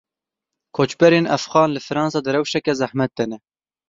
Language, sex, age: Kurdish, male, 19-29